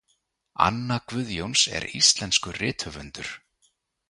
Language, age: Icelandic, 30-39